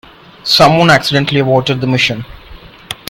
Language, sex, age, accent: English, male, 19-29, India and South Asia (India, Pakistan, Sri Lanka)